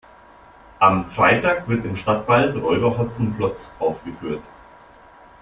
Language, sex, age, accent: German, male, 50-59, Deutschland Deutsch